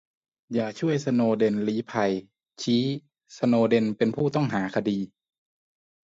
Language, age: Thai, 19-29